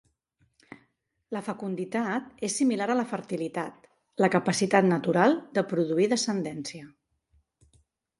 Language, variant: Catalan, Central